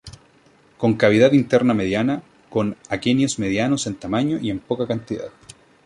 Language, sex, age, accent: Spanish, male, 19-29, Chileno: Chile, Cuyo